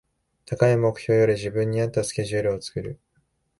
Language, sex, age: Japanese, male, 19-29